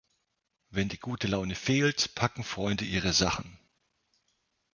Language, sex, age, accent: German, male, 40-49, Deutschland Deutsch